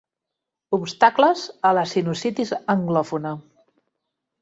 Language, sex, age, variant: Catalan, female, 40-49, Central